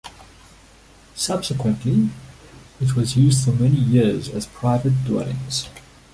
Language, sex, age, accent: English, male, 30-39, Southern African (South Africa, Zimbabwe, Namibia)